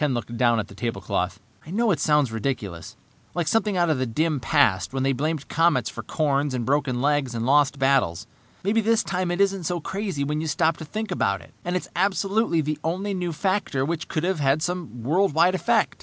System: none